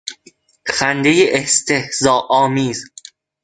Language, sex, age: Persian, male, under 19